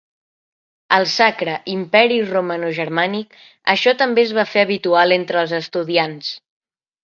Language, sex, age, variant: Catalan, male, under 19, Central